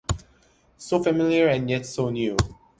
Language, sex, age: English, male, 19-29